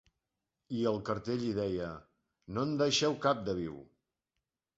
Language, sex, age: Catalan, male, 50-59